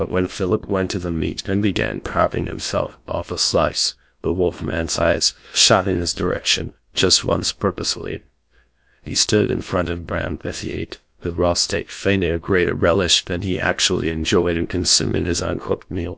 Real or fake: fake